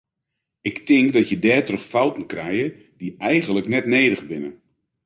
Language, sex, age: Western Frisian, male, 50-59